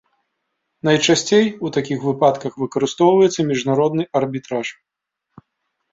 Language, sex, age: Belarusian, male, 40-49